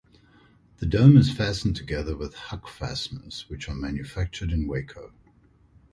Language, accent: English, Southern African (South Africa, Zimbabwe, Namibia)